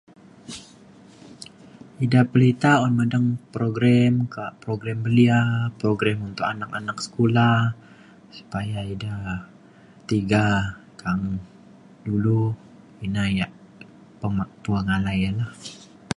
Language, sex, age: Mainstream Kenyah, male, 19-29